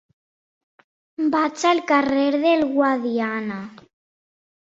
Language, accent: Catalan, valencià